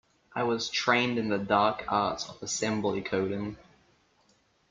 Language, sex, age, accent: English, male, under 19, New Zealand English